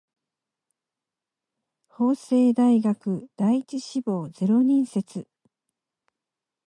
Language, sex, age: Japanese, female, 50-59